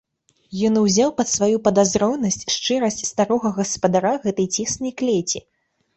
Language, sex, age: Belarusian, female, 19-29